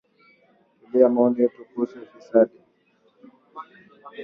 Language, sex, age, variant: Swahili, male, 19-29, Kiswahili cha Bara ya Kenya